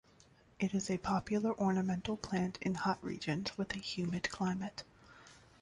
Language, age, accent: English, 30-39, United States English